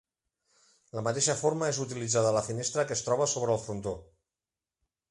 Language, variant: Catalan, Central